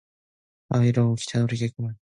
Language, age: Korean, 19-29